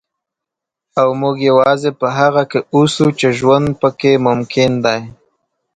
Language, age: Pashto, 19-29